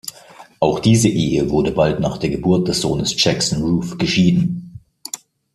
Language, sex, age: German, male, 19-29